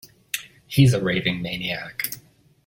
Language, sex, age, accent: English, male, 19-29, United States English